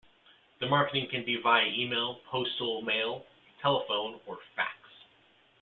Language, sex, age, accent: English, male, 19-29, United States English